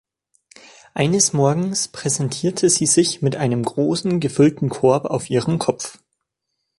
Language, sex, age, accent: German, male, 19-29, Deutschland Deutsch